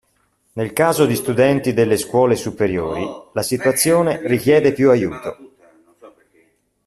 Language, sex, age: Italian, male, 40-49